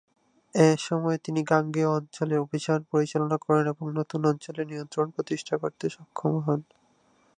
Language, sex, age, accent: Bengali, male, 19-29, প্রমিত বাংলা